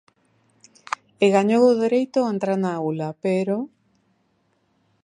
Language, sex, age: Galician, female, 40-49